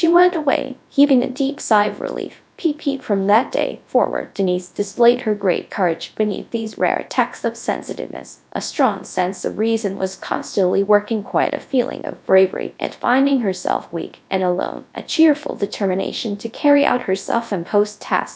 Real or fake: fake